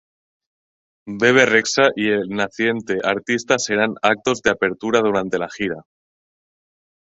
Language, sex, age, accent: Spanish, male, 30-39, España: Norte peninsular (Asturias, Castilla y León, Cantabria, País Vasco, Navarra, Aragón, La Rioja, Guadalajara, Cuenca)